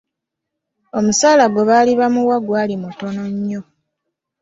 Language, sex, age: Ganda, female, 19-29